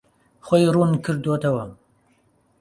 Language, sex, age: Central Kurdish, male, 30-39